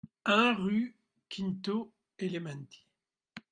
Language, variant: French, Français de métropole